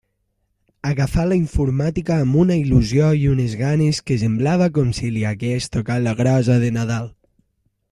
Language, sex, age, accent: Catalan, male, under 19, valencià